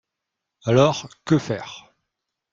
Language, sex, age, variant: French, male, 30-39, Français de métropole